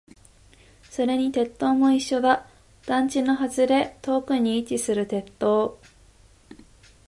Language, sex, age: Japanese, female, 19-29